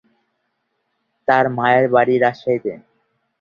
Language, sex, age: Bengali, male, 19-29